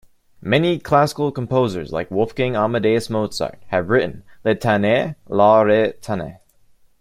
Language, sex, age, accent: English, male, 19-29, United States English